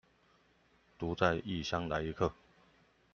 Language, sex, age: Chinese, male, 40-49